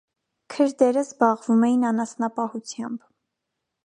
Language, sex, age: Armenian, female, 19-29